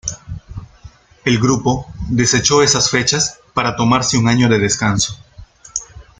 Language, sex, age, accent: Spanish, male, 40-49, Andino-Pacífico: Colombia, Perú, Ecuador, oeste de Bolivia y Venezuela andina